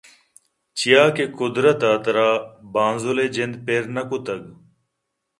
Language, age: Eastern Balochi, 30-39